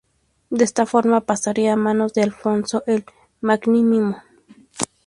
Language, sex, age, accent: Spanish, female, 19-29, México